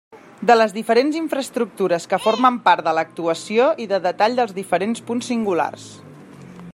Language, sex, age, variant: Catalan, female, 30-39, Central